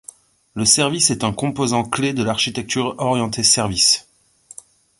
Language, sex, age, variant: French, male, 40-49, Français de métropole